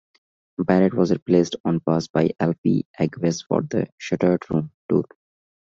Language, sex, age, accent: English, male, 19-29, India and South Asia (India, Pakistan, Sri Lanka)